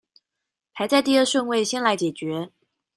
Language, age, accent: Chinese, 19-29, 出生地：臺北市